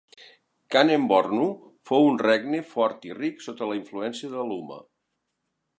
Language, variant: Catalan, Central